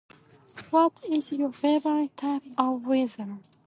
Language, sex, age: English, female, under 19